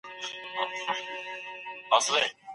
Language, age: Pashto, 30-39